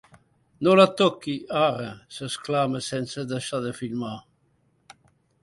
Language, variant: Catalan, Septentrional